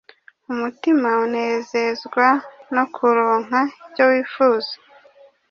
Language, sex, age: Kinyarwanda, female, 30-39